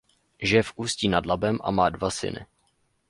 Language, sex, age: Czech, male, 19-29